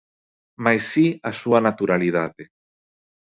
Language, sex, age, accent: Galician, male, 30-39, Normativo (estándar)